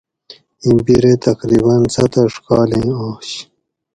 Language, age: Gawri, 19-29